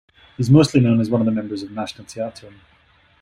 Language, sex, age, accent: English, male, 40-49, Scottish English